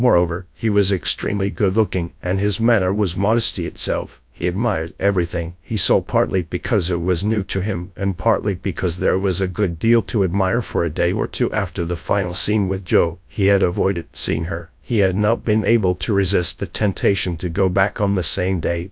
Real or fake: fake